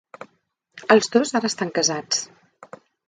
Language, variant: Catalan, Central